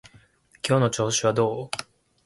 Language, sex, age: Japanese, male, 19-29